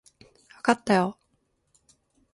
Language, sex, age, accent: Japanese, female, 50-59, 標準語